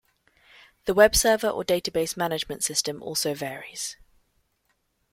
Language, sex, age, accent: English, female, 19-29, England English